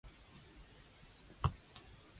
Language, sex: Cantonese, female